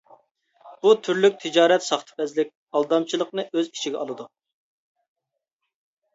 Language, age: Uyghur, 19-29